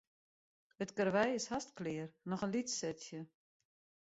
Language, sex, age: Western Frisian, female, 60-69